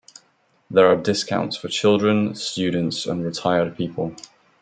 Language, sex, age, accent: English, male, 30-39, England English